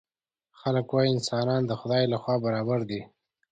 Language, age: Pashto, 19-29